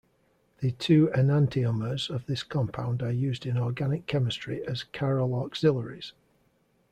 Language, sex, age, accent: English, male, 40-49, England English